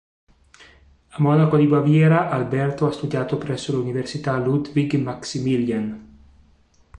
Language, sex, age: Italian, male, 50-59